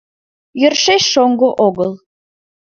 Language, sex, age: Mari, female, 19-29